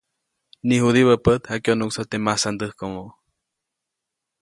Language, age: Copainalá Zoque, 19-29